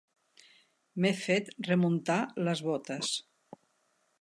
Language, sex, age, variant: Catalan, female, 60-69, Central